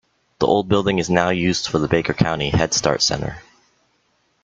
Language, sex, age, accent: English, male, 19-29, United States English